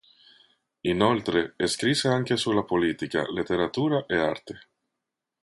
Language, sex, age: Italian, male, 30-39